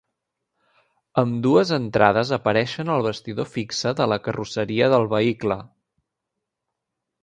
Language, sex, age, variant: Catalan, male, 19-29, Central